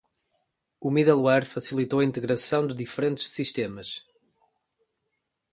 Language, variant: Portuguese, Portuguese (Portugal)